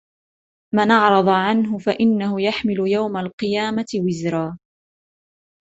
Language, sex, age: Arabic, female, 19-29